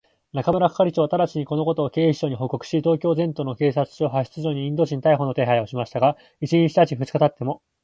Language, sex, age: Japanese, male, 19-29